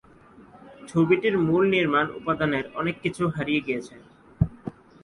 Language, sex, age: Bengali, male, 19-29